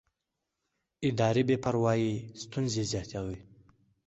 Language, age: Pashto, under 19